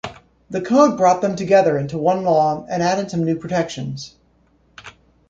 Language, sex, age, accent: English, male, 30-39, United States English